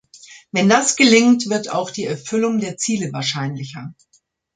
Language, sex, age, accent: German, female, 50-59, Deutschland Deutsch